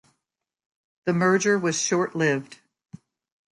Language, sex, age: English, female, 60-69